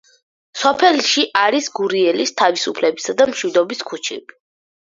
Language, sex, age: Georgian, female, under 19